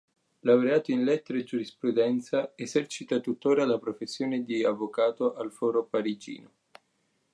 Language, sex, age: Italian, male, 19-29